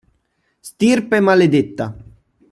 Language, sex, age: Italian, male, 19-29